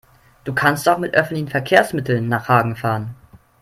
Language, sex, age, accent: German, male, under 19, Deutschland Deutsch